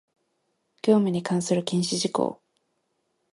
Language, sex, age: Japanese, female, 19-29